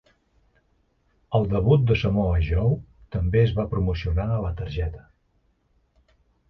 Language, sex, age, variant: Catalan, male, 50-59, Central